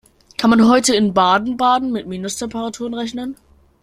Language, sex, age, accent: German, male, under 19, Deutschland Deutsch